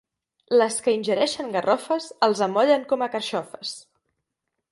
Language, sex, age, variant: Catalan, female, 19-29, Central